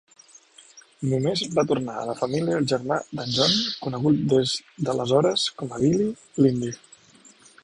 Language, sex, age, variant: Catalan, male, 30-39, Central